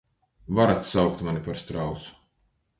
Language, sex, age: Latvian, male, 30-39